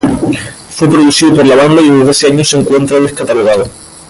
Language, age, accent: Spanish, 19-29, España: Islas Canarias